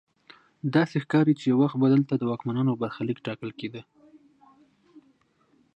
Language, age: Pashto, 19-29